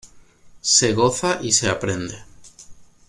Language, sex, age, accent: Spanish, male, 19-29, España: Sur peninsular (Andalucia, Extremadura, Murcia)